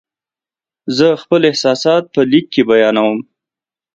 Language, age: Pashto, 30-39